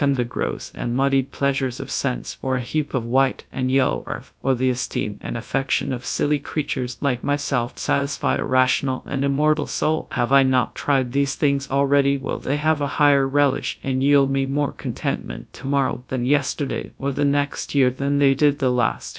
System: TTS, GradTTS